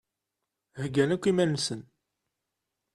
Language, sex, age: Kabyle, male, 30-39